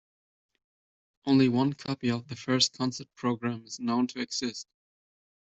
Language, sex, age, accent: English, male, 19-29, United States English